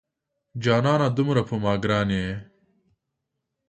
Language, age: Pashto, 30-39